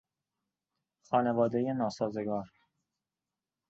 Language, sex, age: Persian, male, 19-29